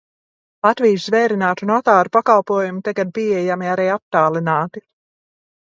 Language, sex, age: Latvian, female, 30-39